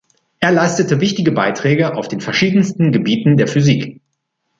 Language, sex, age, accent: German, male, 40-49, Deutschland Deutsch